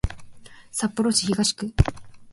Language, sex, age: Japanese, female, 19-29